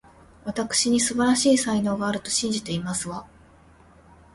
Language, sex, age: Japanese, female, 19-29